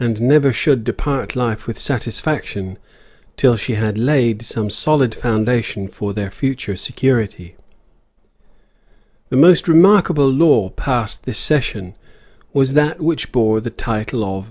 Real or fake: real